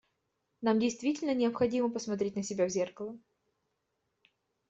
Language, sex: Russian, female